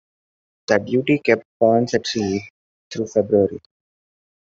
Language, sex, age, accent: English, male, 19-29, India and South Asia (India, Pakistan, Sri Lanka)